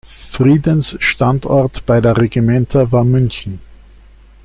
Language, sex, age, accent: German, male, 60-69, Österreichisches Deutsch